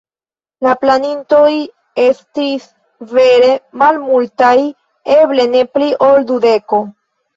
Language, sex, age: Esperanto, female, 19-29